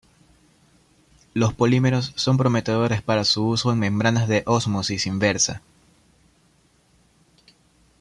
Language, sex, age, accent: Spanish, male, 19-29, Andino-Pacífico: Colombia, Perú, Ecuador, oeste de Bolivia y Venezuela andina